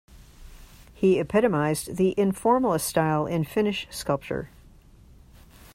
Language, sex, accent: English, female, United States English